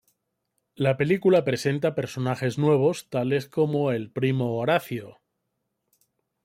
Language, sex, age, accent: Spanish, male, 40-49, España: Norte peninsular (Asturias, Castilla y León, Cantabria, País Vasco, Navarra, Aragón, La Rioja, Guadalajara, Cuenca)